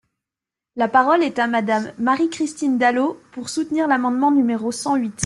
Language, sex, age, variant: French, female, 19-29, Français de métropole